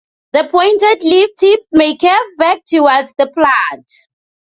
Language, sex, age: English, female, 19-29